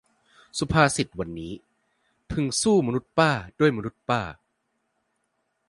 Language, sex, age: Thai, male, 19-29